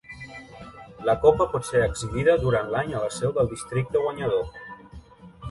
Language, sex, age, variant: Catalan, male, 19-29, Central